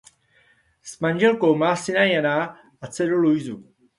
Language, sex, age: Czech, male, 40-49